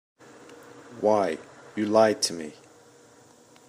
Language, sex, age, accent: English, male, 30-39, England English